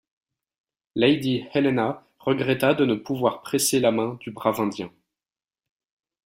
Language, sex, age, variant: French, male, 19-29, Français de métropole